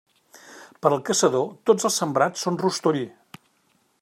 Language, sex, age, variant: Catalan, male, 50-59, Central